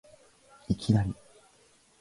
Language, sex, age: Japanese, male, under 19